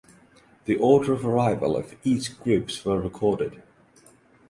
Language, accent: English, England English; India and South Asia (India, Pakistan, Sri Lanka)